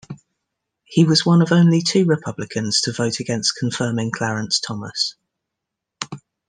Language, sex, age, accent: English, female, 30-39, England English